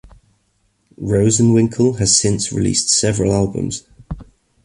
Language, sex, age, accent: English, male, 30-39, England English